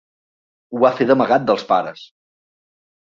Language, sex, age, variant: Catalan, male, 30-39, Central